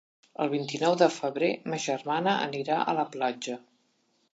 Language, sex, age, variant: Catalan, female, 60-69, Central